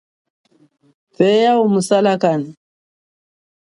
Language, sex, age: Chokwe, female, 40-49